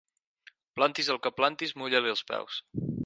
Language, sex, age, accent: Catalan, male, 19-29, Garrotxi